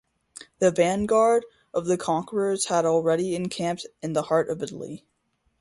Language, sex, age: English, male, under 19